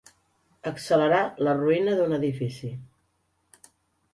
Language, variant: Catalan, Central